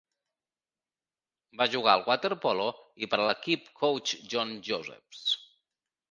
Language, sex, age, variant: Catalan, male, 19-29, Central